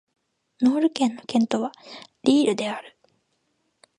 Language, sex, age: Japanese, female, 19-29